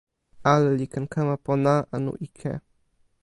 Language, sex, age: Toki Pona, male, under 19